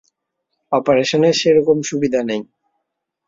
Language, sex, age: Bengali, male, 19-29